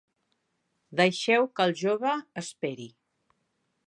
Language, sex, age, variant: Catalan, female, 50-59, Central